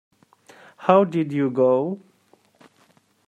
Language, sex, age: English, male, 19-29